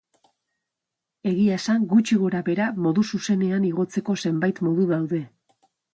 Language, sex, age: Basque, female, 40-49